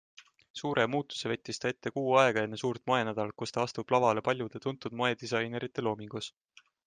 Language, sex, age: Estonian, male, 19-29